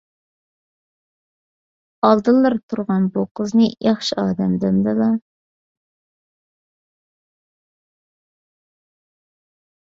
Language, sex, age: Uyghur, female, 30-39